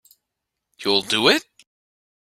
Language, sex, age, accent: English, male, 19-29, United States English